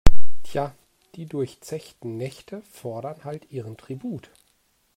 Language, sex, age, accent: German, male, 40-49, Deutschland Deutsch